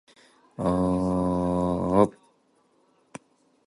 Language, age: English, 19-29